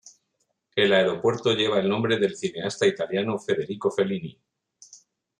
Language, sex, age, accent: Spanish, male, 40-49, España: Norte peninsular (Asturias, Castilla y León, Cantabria, País Vasco, Navarra, Aragón, La Rioja, Guadalajara, Cuenca)